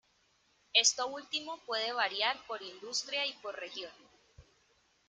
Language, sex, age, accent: Spanish, female, 30-39, Caribe: Cuba, Venezuela, Puerto Rico, República Dominicana, Panamá, Colombia caribeña, México caribeño, Costa del golfo de México